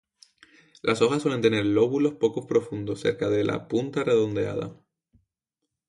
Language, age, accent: Spanish, 19-29, España: Islas Canarias